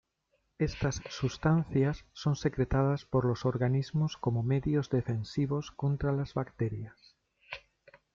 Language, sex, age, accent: Spanish, male, 40-49, España: Norte peninsular (Asturias, Castilla y León, Cantabria, País Vasco, Navarra, Aragón, La Rioja, Guadalajara, Cuenca)